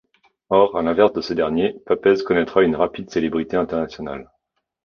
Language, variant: French, Français de métropole